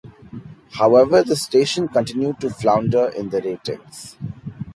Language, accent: English, India and South Asia (India, Pakistan, Sri Lanka)